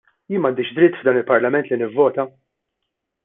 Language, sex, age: Maltese, male, 40-49